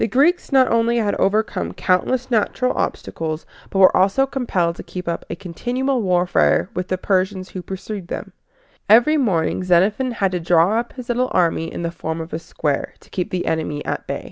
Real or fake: real